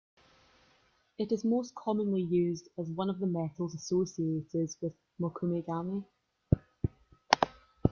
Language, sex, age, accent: English, female, 19-29, Scottish English